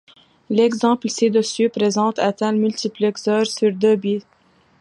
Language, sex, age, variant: French, female, 19-29, Français de métropole